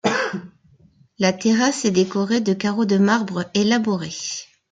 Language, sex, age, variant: French, female, 50-59, Français de métropole